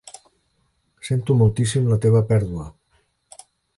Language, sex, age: Catalan, male, 60-69